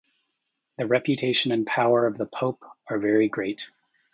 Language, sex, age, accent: English, male, 30-39, United States English